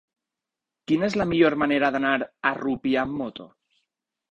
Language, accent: Catalan, valencià